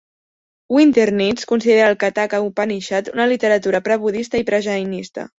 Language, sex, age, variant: Catalan, female, under 19, Central